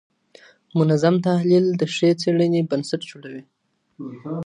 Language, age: Pashto, 19-29